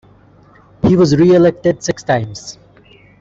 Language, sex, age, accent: English, male, 19-29, India and South Asia (India, Pakistan, Sri Lanka)